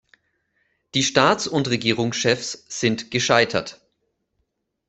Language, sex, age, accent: German, male, 30-39, Deutschland Deutsch